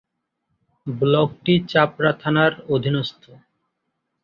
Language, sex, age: Bengali, male, 19-29